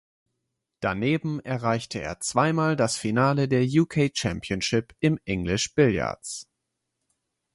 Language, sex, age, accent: German, male, 30-39, Deutschland Deutsch